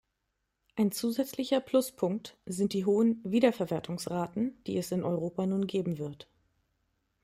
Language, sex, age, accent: German, female, 30-39, Deutschland Deutsch